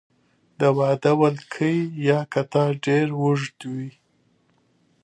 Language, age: Pashto, 30-39